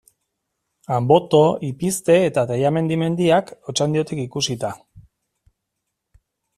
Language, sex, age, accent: Basque, male, 40-49, Erdialdekoa edo Nafarra (Gipuzkoa, Nafarroa)